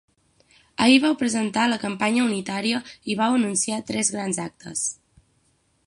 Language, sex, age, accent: Catalan, female, 19-29, central; septentrional